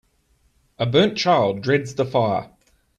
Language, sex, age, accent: English, male, 30-39, Australian English